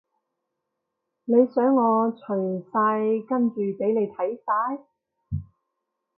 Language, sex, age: Cantonese, female, 19-29